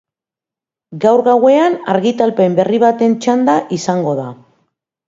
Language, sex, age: Basque, female, 50-59